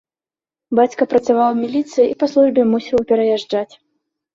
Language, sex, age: Belarusian, female, 19-29